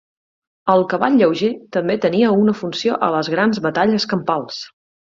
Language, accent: Catalan, Empordanès